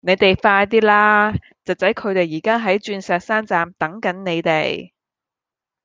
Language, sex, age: Cantonese, female, 19-29